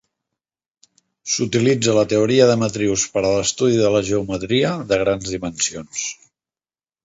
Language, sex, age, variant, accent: Catalan, male, 40-49, Central, central